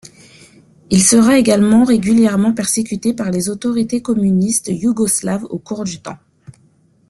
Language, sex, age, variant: French, female, 30-39, Français de métropole